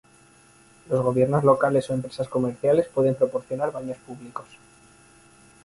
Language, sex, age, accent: Spanish, male, 19-29, España: Norte peninsular (Asturias, Castilla y León, Cantabria, País Vasco, Navarra, Aragón, La Rioja, Guadalajara, Cuenca)